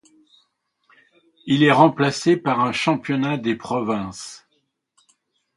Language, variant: French, Français de métropole